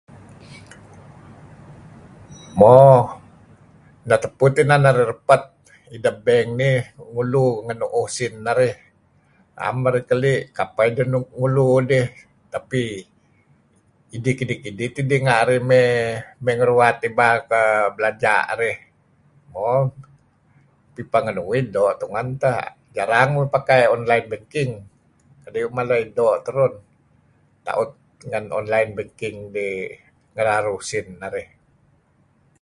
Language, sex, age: Kelabit, male, 60-69